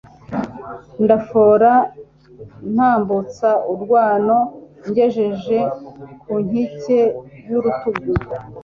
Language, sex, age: Kinyarwanda, female, 40-49